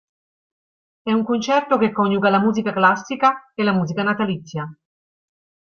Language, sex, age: Italian, female, 40-49